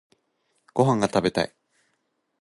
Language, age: Japanese, under 19